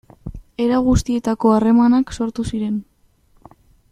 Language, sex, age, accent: Basque, female, under 19, Mendebalekoa (Araba, Bizkaia, Gipuzkoako mendebaleko herri batzuk)